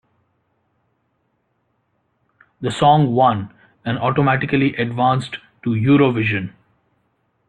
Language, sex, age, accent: English, male, 30-39, India and South Asia (India, Pakistan, Sri Lanka)